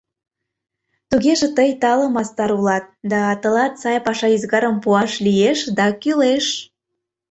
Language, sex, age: Mari, female, 19-29